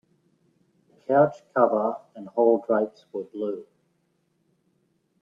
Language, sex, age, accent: English, male, 50-59, Australian English